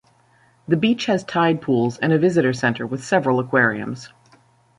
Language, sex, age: English, female, 40-49